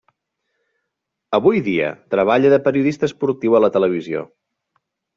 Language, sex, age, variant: Catalan, male, 30-39, Nord-Occidental